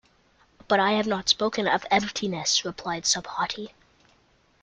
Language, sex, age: English, male, under 19